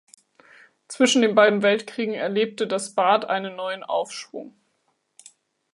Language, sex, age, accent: German, female, 19-29, Deutschland Deutsch